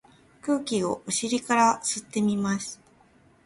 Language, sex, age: Japanese, female, 19-29